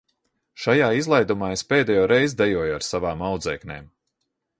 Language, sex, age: Latvian, male, 40-49